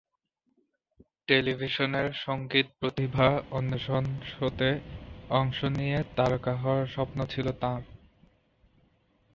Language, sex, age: Bengali, male, 19-29